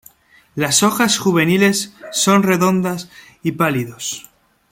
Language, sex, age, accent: Spanish, male, 19-29, España: Norte peninsular (Asturias, Castilla y León, Cantabria, País Vasco, Navarra, Aragón, La Rioja, Guadalajara, Cuenca)